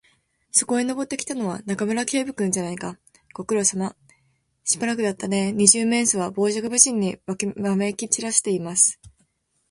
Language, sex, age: Japanese, female, under 19